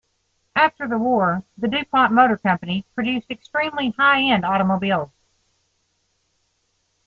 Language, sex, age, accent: English, female, 40-49, United States English